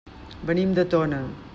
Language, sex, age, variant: Catalan, female, 50-59, Central